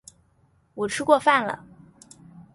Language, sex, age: Chinese, female, 19-29